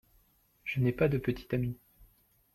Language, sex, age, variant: French, male, 30-39, Français de métropole